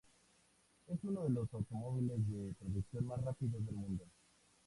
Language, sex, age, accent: Spanish, male, 19-29, México